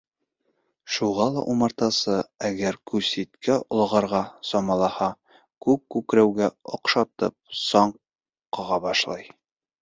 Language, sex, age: Bashkir, male, 19-29